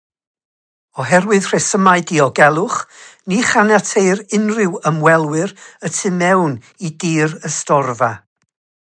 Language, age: Welsh, 60-69